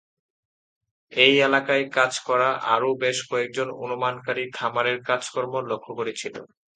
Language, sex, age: Bengali, male, 19-29